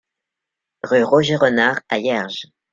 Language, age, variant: French, 19-29, Français de métropole